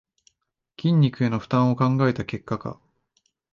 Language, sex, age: Japanese, male, 19-29